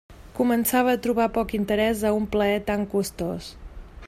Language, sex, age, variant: Catalan, female, 30-39, Central